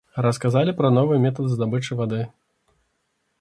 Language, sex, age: Belarusian, male, 30-39